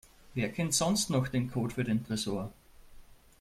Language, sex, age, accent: German, male, 19-29, Österreichisches Deutsch